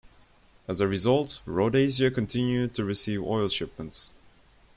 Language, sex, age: English, male, 19-29